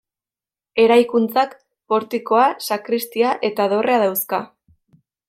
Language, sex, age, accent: Basque, female, 19-29, Mendebalekoa (Araba, Bizkaia, Gipuzkoako mendebaleko herri batzuk)